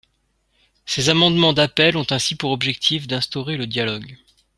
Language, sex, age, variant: French, male, 30-39, Français de métropole